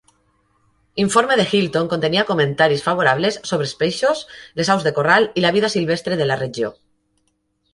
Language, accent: Catalan, valencià